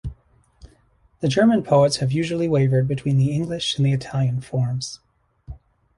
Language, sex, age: English, male, 40-49